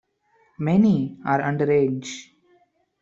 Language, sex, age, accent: English, male, 19-29, India and South Asia (India, Pakistan, Sri Lanka)